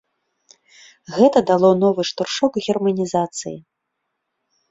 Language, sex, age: Belarusian, female, 30-39